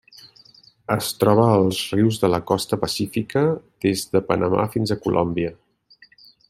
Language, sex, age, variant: Catalan, male, 40-49, Central